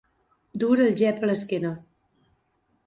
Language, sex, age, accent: Catalan, female, 30-39, valencià